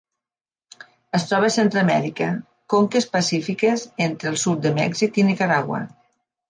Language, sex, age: Catalan, female, 50-59